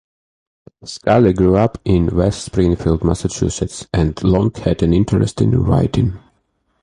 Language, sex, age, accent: English, male, 30-39, Scottish English